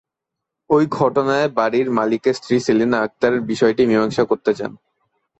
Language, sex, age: Bengali, male, under 19